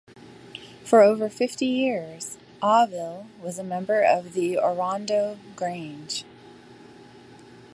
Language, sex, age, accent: English, female, 60-69, United States English